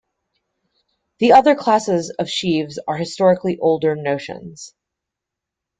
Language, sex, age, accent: English, female, 19-29, United States English